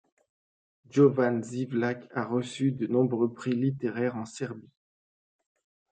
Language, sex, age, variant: French, male, 30-39, Français de métropole